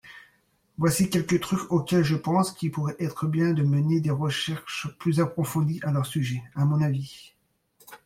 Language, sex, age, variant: French, male, 40-49, Français de métropole